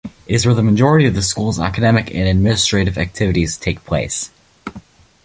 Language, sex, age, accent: English, male, under 19, Canadian English